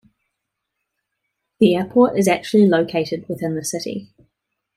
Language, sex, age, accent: English, female, 19-29, New Zealand English